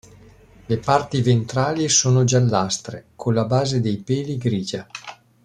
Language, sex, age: Italian, male, 50-59